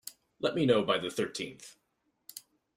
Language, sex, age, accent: English, male, 19-29, Canadian English